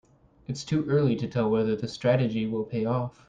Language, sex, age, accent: English, male, 19-29, United States English